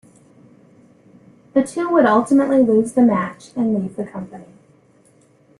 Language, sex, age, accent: English, female, 50-59, United States English